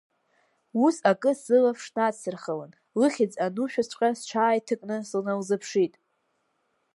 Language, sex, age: Abkhazian, female, under 19